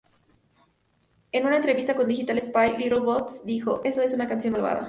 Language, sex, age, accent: Spanish, female, 19-29, México